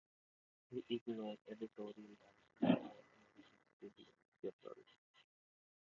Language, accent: English, India and South Asia (India, Pakistan, Sri Lanka)